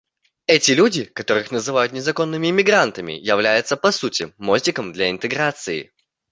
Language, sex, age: Russian, male, 19-29